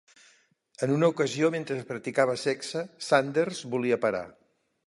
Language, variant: Catalan, Central